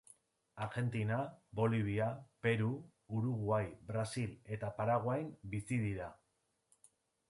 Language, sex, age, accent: Basque, male, 19-29, Erdialdekoa edo Nafarra (Gipuzkoa, Nafarroa)